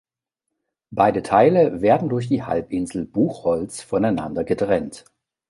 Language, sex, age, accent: German, male, 40-49, Deutschland Deutsch